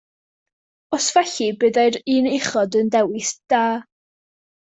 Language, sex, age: Welsh, female, under 19